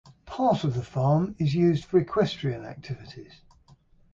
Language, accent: English, England English